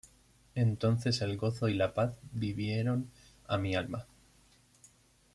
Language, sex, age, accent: Spanish, male, 30-39, España: Norte peninsular (Asturias, Castilla y León, Cantabria, País Vasco, Navarra, Aragón, La Rioja, Guadalajara, Cuenca)